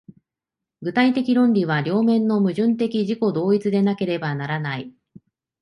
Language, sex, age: Japanese, female, 30-39